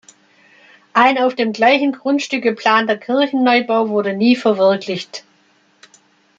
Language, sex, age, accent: German, female, 60-69, Deutschland Deutsch